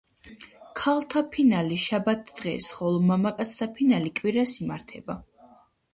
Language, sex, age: Georgian, female, under 19